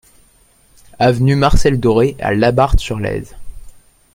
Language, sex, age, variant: French, male, 19-29, Français de métropole